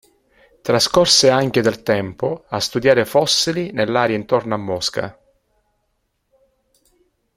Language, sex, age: Italian, male, 50-59